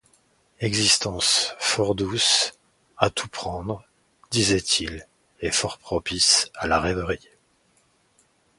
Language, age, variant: French, 40-49, Français de métropole